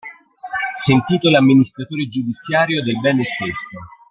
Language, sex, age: Italian, male, 50-59